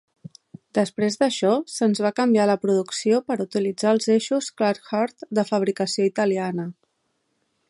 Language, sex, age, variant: Catalan, female, 40-49, Central